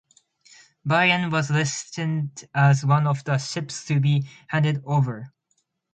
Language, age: English, 19-29